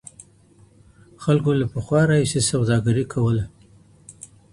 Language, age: Pashto, 60-69